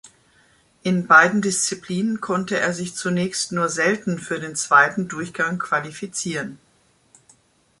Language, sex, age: German, male, 50-59